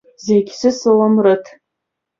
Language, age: Abkhazian, under 19